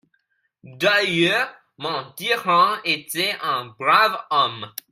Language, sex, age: French, male, under 19